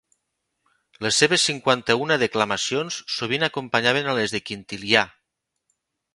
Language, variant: Catalan, Nord-Occidental